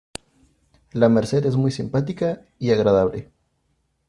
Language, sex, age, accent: Spanish, male, 30-39, México